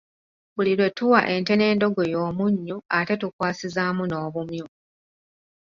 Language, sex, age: Ganda, female, 30-39